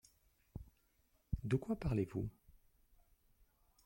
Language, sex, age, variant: French, male, 40-49, Français de métropole